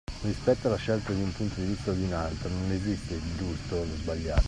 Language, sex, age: Italian, male, 50-59